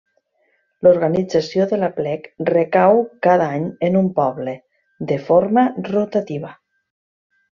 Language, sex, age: Catalan, female, 50-59